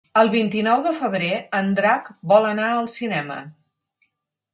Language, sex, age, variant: Catalan, female, 50-59, Central